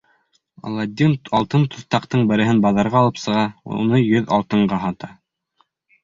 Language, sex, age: Bashkir, male, under 19